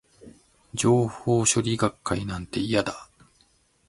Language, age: Japanese, 50-59